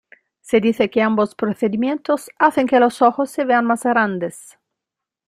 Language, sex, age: Spanish, female, 40-49